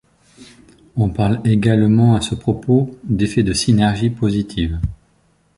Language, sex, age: French, male, 40-49